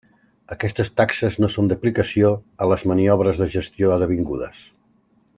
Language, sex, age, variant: Catalan, male, 40-49, Central